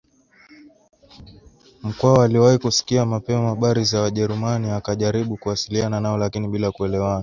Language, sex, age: Swahili, male, 19-29